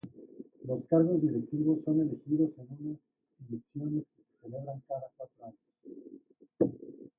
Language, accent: Spanish, México